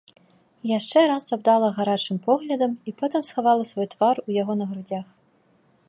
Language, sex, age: Belarusian, female, 19-29